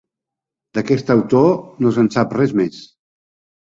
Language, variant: Catalan, Nord-Occidental